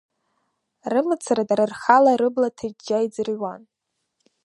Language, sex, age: Abkhazian, female, under 19